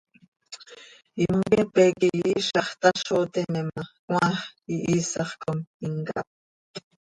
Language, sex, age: Seri, female, 40-49